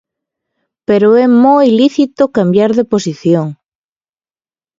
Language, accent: Galician, Normativo (estándar)